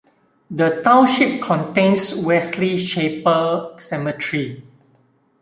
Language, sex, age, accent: English, male, 40-49, Singaporean English